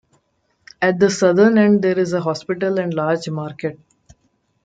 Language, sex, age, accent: English, female, 19-29, India and South Asia (India, Pakistan, Sri Lanka)